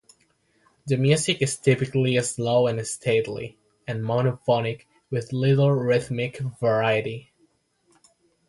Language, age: English, 19-29